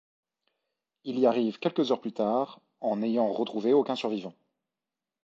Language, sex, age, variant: French, male, 30-39, Français de métropole